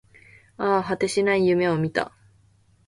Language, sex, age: Japanese, female, 19-29